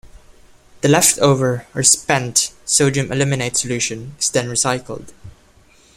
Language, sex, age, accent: English, male, 19-29, Filipino